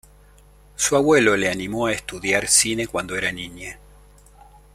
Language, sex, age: Spanish, male, 50-59